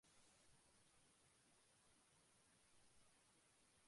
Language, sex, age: Bengali, male, 19-29